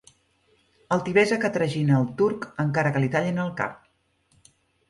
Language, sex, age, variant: Catalan, female, 40-49, Central